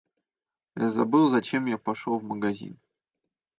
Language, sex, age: Russian, male, 30-39